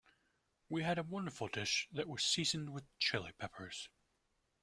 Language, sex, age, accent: English, male, 19-29, United States English